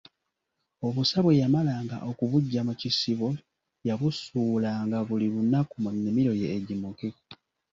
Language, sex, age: Ganda, male, 19-29